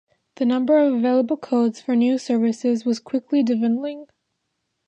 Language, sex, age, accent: English, female, under 19, United States English